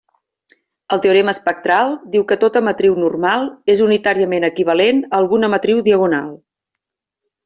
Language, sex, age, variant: Catalan, female, 50-59, Central